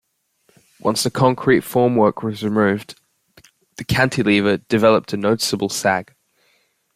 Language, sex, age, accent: English, male, under 19, England English